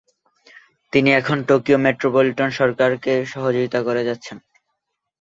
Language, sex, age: Bengali, male, 19-29